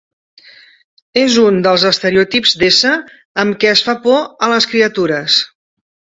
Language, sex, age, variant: Catalan, female, 40-49, Central